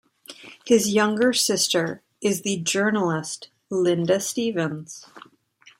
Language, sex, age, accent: English, female, 30-39, Canadian English